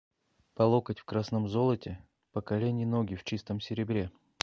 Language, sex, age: Russian, male, 40-49